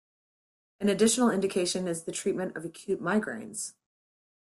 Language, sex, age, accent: English, female, 30-39, United States English